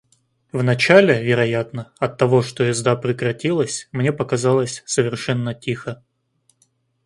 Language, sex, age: Russian, male, 30-39